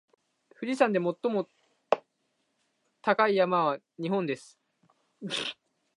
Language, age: Japanese, 19-29